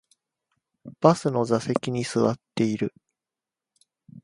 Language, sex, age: Japanese, male, 19-29